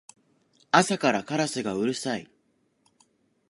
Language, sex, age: Japanese, male, 19-29